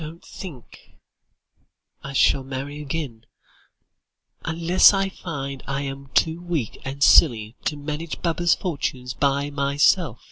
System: none